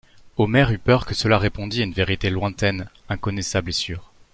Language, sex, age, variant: French, male, 19-29, Français de métropole